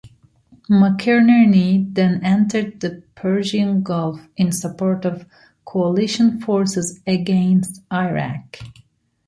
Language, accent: English, United States English